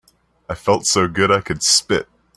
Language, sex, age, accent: English, male, 19-29, United States English